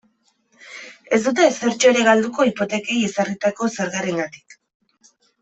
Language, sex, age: Basque, female, 30-39